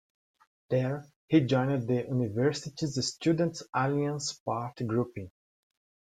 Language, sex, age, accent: English, male, 30-39, United States English